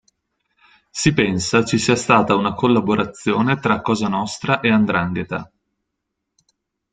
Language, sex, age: Italian, male, 19-29